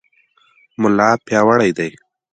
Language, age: Pashto, 19-29